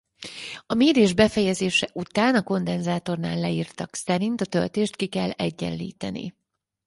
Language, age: Hungarian, 50-59